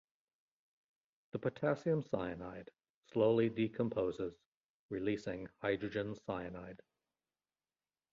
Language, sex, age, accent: English, male, 50-59, United States English